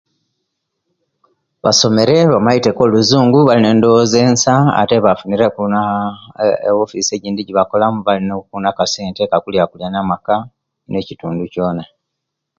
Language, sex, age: Kenyi, male, 50-59